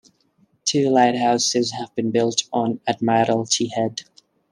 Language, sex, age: English, male, 19-29